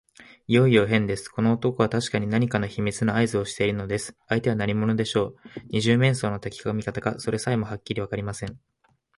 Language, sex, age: Japanese, male, 19-29